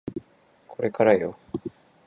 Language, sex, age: Japanese, male, 19-29